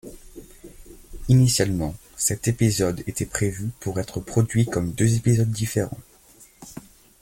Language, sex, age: French, male, under 19